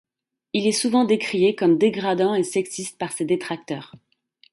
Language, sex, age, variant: French, female, 30-39, Français de métropole